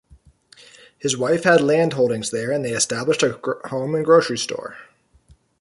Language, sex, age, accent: English, male, 30-39, United States English